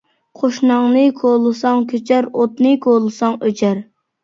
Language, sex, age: Uyghur, female, 30-39